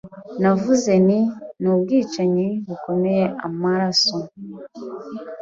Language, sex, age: Kinyarwanda, female, 19-29